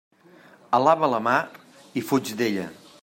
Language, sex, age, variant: Catalan, male, 50-59, Central